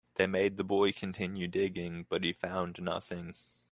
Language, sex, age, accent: English, male, 19-29, United States English